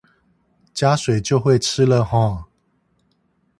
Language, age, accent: Chinese, 50-59, 出生地：臺北市